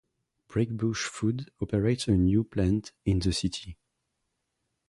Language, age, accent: English, 30-39, French